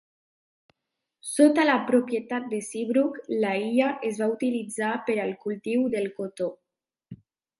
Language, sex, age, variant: Catalan, female, 19-29, Nord-Occidental